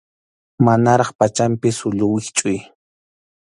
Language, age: Arequipa-La Unión Quechua, 30-39